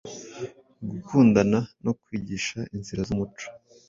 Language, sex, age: Kinyarwanda, male, 19-29